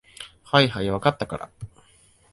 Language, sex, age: Japanese, male, 19-29